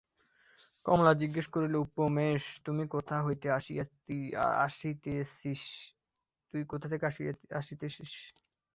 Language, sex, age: Bengali, male, 19-29